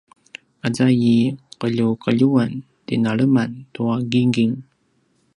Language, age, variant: Paiwan, 30-39, pinayuanan a kinaikacedasan (東排灣語)